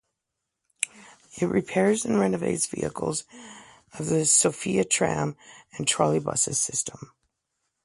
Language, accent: English, Canadian English